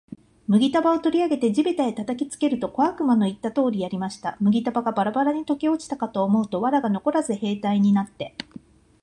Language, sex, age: Japanese, female, 50-59